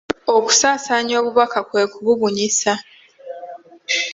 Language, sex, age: Ganda, female, 19-29